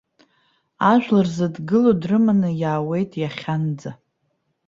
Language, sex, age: Abkhazian, female, 40-49